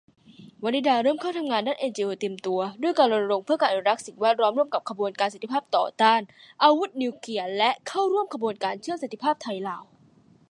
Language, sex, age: Thai, female, 19-29